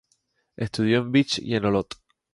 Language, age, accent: Spanish, 19-29, España: Islas Canarias